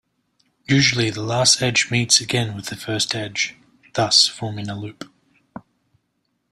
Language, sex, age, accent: English, male, 19-29, Australian English